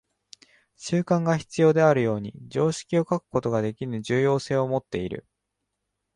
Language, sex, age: Japanese, male, under 19